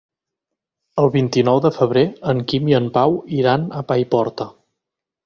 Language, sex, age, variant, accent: Catalan, male, 19-29, Central, central